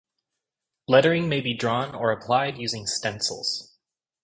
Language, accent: English, United States English